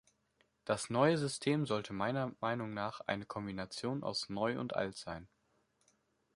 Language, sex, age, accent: German, male, under 19, Deutschland Deutsch